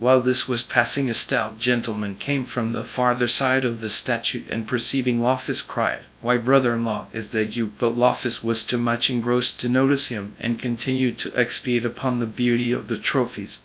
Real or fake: fake